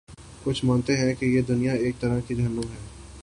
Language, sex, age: Urdu, male, 19-29